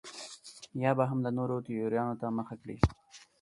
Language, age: Pashto, 19-29